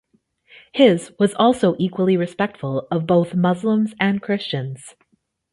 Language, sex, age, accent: English, female, 30-39, Canadian English